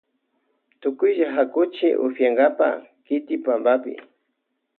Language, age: Loja Highland Quichua, 19-29